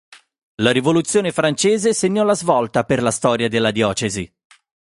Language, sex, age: Italian, male, 30-39